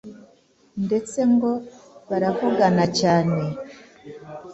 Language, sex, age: Kinyarwanda, female, 40-49